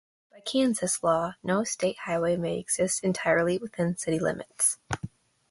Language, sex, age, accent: English, female, under 19, United States English